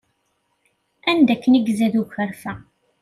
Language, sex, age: Kabyle, female, 19-29